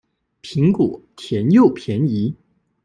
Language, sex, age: Chinese, male, 19-29